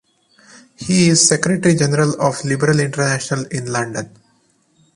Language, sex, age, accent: English, male, 30-39, India and South Asia (India, Pakistan, Sri Lanka)